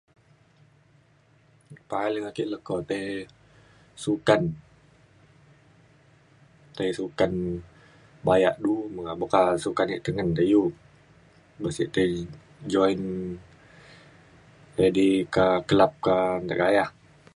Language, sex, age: Mainstream Kenyah, female, 19-29